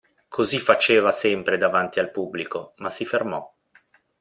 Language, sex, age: Italian, male, 30-39